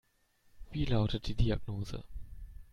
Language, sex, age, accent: German, male, 19-29, Deutschland Deutsch